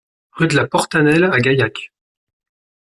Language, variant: French, Français de métropole